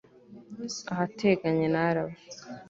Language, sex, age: Kinyarwanda, female, 19-29